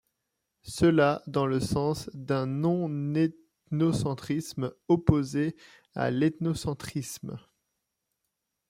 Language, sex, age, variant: French, male, 30-39, Français de métropole